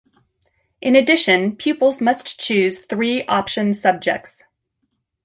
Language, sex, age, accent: English, female, 40-49, United States English